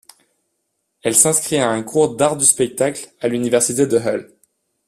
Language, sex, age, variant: French, male, 19-29, Français de métropole